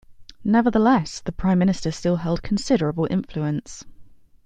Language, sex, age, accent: English, female, 19-29, England English